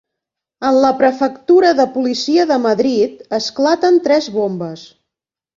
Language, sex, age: Catalan, female, 50-59